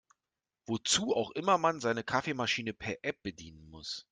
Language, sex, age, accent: German, male, 40-49, Deutschland Deutsch